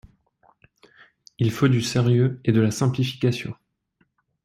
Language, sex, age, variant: French, male, 30-39, Français de métropole